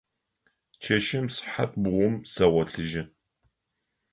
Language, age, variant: Adyghe, 60-69, Адыгабзэ (Кирил, пстэумэ зэдыряе)